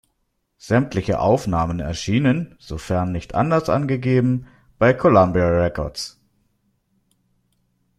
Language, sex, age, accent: German, male, 30-39, Deutschland Deutsch